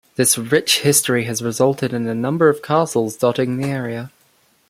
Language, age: English, under 19